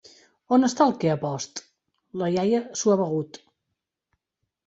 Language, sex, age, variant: Catalan, female, 30-39, Central